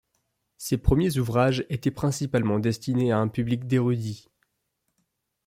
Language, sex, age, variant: French, male, 19-29, Français de métropole